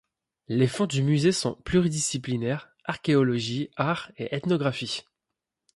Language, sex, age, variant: French, male, 30-39, Français de métropole